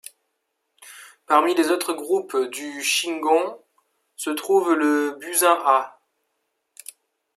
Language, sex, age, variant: French, male, 30-39, Français de métropole